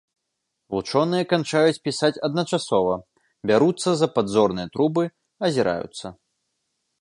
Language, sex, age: Belarusian, male, 19-29